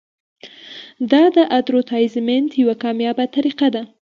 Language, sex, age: Pashto, female, 19-29